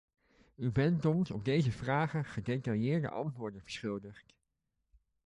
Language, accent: Dutch, Nederlands Nederlands